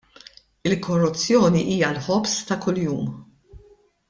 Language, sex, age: Maltese, female, 50-59